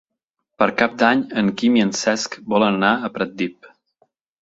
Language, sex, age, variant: Catalan, male, 30-39, Central